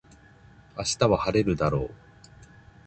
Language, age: Japanese, 40-49